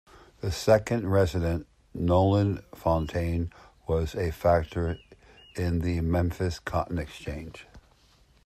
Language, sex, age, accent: English, male, 60-69, United States English